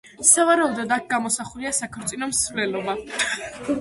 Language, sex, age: Georgian, female, under 19